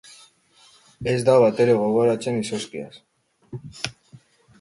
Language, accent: Basque, Mendebalekoa (Araba, Bizkaia, Gipuzkoako mendebaleko herri batzuk)